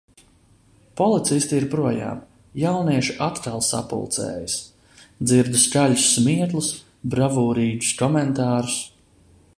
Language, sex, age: Latvian, male, 30-39